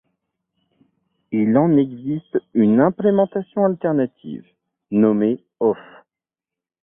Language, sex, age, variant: French, male, 30-39, Français de métropole